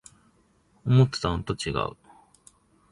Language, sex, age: Japanese, male, 19-29